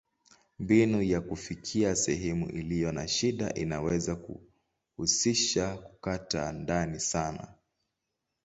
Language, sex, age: Swahili, male, 19-29